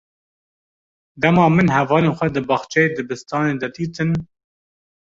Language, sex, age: Kurdish, male, 19-29